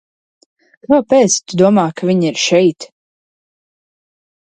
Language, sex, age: Latvian, female, under 19